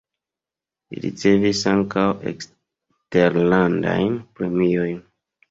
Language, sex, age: Esperanto, male, 30-39